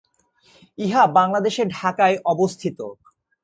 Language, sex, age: Bengali, male, 19-29